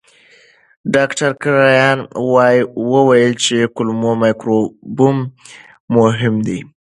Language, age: Pashto, under 19